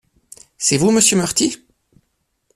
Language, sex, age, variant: French, male, 30-39, Français de métropole